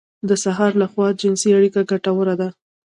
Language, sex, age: Pashto, female, 19-29